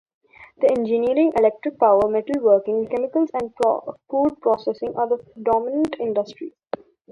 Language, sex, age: English, female, under 19